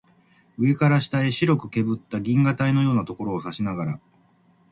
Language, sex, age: Japanese, male, 50-59